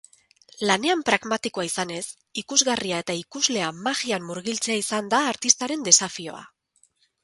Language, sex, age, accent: Basque, female, 40-49, Erdialdekoa edo Nafarra (Gipuzkoa, Nafarroa)